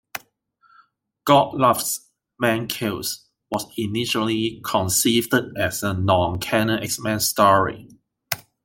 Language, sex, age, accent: English, male, 19-29, Hong Kong English